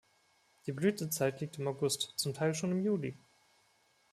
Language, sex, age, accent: German, male, 19-29, Deutschland Deutsch